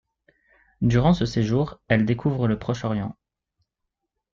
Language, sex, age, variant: French, male, 19-29, Français de métropole